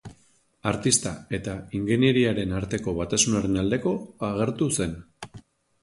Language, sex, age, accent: Basque, male, 30-39, Erdialdekoa edo Nafarra (Gipuzkoa, Nafarroa)